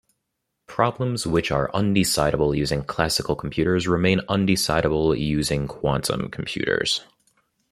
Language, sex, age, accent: English, male, 19-29, United States English